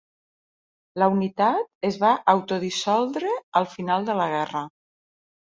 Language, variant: Catalan, Septentrional